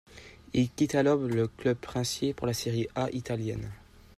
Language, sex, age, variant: French, male, under 19, Français de métropole